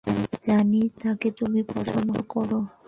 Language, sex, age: Bengali, female, 19-29